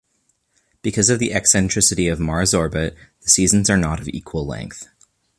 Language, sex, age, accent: English, male, 19-29, Canadian English